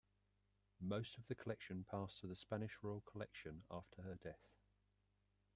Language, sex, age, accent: English, male, 50-59, England English